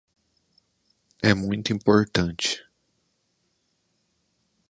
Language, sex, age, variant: Portuguese, male, 30-39, Portuguese (Brasil)